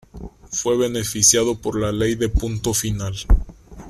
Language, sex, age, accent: Spanish, male, 19-29, México